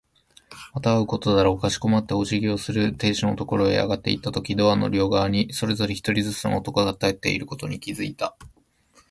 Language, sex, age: Japanese, male, 19-29